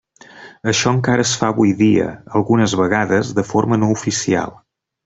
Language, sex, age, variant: Catalan, male, 30-39, Central